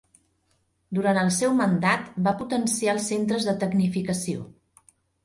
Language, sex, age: Catalan, female, 50-59